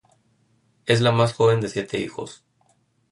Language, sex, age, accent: Spanish, male, 30-39, México